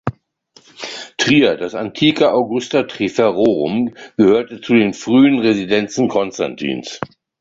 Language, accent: German, Deutschland Deutsch